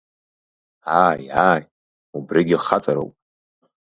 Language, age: Abkhazian, 19-29